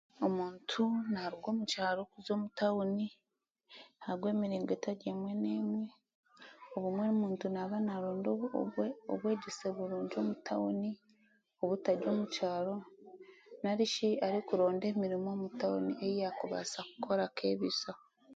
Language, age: Chiga, 19-29